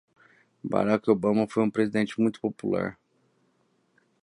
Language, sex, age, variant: Portuguese, male, 19-29, Portuguese (Brasil)